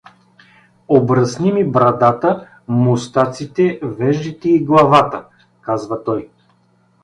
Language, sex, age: Bulgarian, male, 40-49